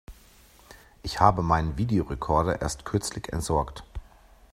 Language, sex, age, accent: German, male, 40-49, Deutschland Deutsch